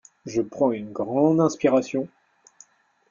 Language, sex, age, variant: French, male, 19-29, Français de métropole